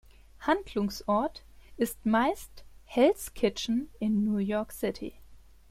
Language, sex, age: German, female, 30-39